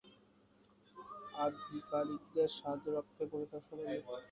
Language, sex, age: Bengali, male, under 19